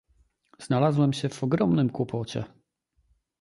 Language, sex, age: Polish, male, 30-39